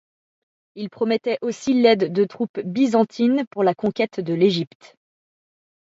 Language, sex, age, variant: French, female, 19-29, Français de métropole